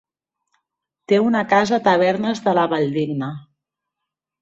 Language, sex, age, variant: Catalan, female, 30-39, Central